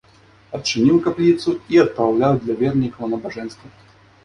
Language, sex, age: Belarusian, male, 19-29